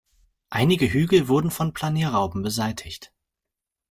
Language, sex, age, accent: German, male, 19-29, Deutschland Deutsch